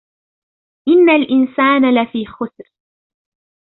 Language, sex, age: Arabic, female, 19-29